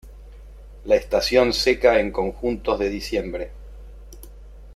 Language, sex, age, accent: Spanish, male, 50-59, Rioplatense: Argentina, Uruguay, este de Bolivia, Paraguay